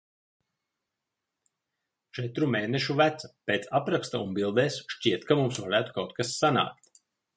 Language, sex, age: Latvian, male, 40-49